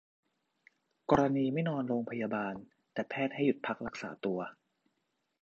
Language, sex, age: Thai, male, 30-39